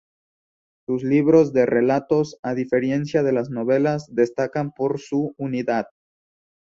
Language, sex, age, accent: Spanish, male, 19-29, México